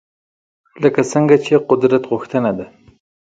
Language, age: Pashto, 19-29